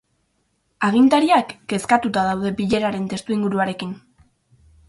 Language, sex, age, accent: Basque, female, under 19, Mendebalekoa (Araba, Bizkaia, Gipuzkoako mendebaleko herri batzuk)